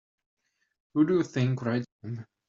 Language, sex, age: English, male, 30-39